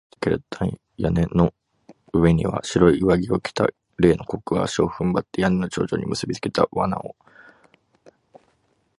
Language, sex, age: Japanese, male, 19-29